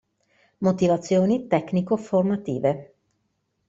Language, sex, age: Italian, female, 40-49